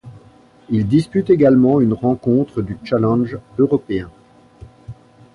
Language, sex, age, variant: French, male, 50-59, Français de métropole